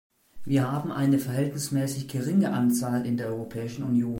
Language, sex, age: German, male, 19-29